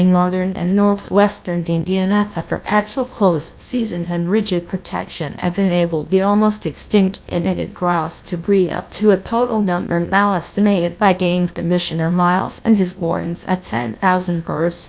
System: TTS, GlowTTS